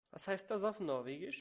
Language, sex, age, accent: German, male, 19-29, Deutschland Deutsch